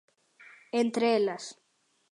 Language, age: Galician, under 19